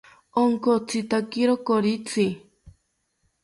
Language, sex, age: South Ucayali Ashéninka, female, under 19